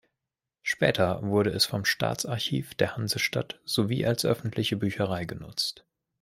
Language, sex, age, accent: German, male, 19-29, Deutschland Deutsch